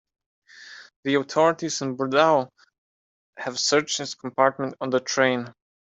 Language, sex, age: English, male, 19-29